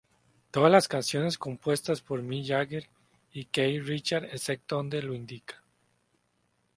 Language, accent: Spanish, América central